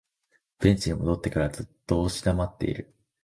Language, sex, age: Japanese, male, under 19